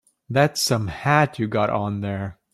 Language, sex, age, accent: English, male, 19-29, United States English